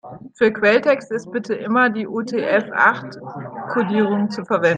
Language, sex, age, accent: German, female, 19-29, Deutschland Deutsch